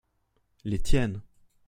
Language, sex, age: French, male, 30-39